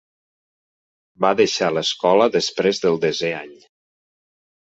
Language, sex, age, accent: Catalan, male, 40-49, occidental